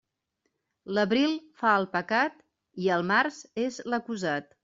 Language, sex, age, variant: Catalan, female, 40-49, Central